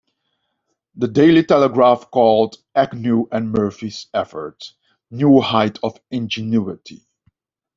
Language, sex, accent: English, male, England English